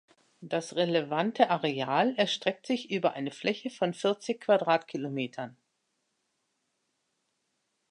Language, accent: German, Deutschland Deutsch